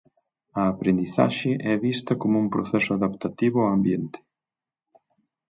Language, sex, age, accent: Galician, male, 30-39, Normativo (estándar)